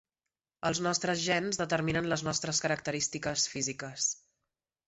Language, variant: Catalan, Central